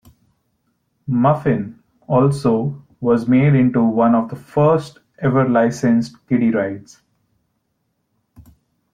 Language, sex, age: English, male, 19-29